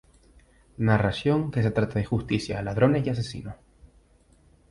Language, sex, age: Spanish, male, 19-29